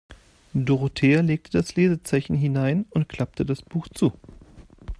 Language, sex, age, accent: German, male, 40-49, Deutschland Deutsch